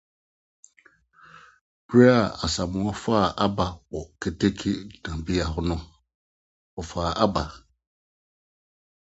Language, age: Akan, 60-69